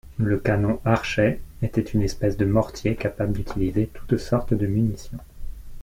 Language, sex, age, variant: French, male, 30-39, Français de métropole